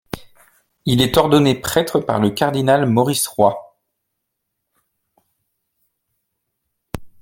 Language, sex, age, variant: French, male, 30-39, Français de métropole